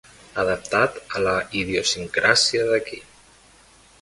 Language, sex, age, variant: Catalan, male, 19-29, Central